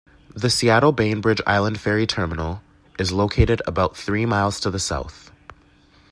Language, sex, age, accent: English, male, 19-29, United States English